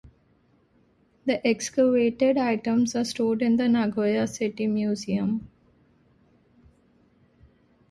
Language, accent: English, India and South Asia (India, Pakistan, Sri Lanka)